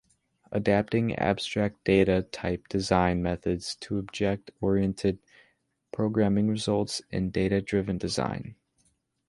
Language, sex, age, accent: English, male, under 19, United States English